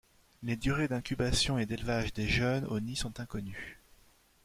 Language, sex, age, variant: French, male, 30-39, Français de métropole